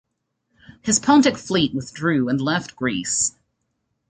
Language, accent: English, Canadian English